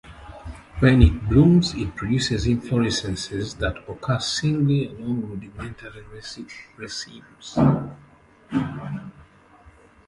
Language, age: English, 50-59